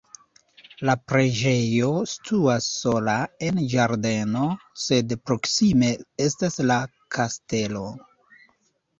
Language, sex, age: Esperanto, male, 40-49